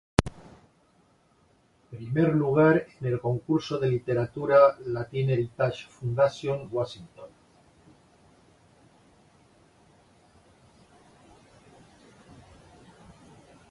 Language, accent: Spanish, España: Centro-Sur peninsular (Madrid, Toledo, Castilla-La Mancha)